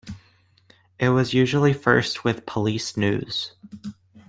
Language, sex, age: English, male, under 19